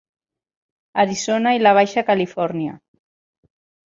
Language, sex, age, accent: Catalan, female, 40-49, valencià